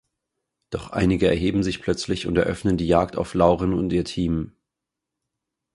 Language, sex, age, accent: German, male, 30-39, Deutschland Deutsch